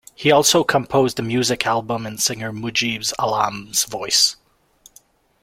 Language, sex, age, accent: English, male, 30-39, Canadian English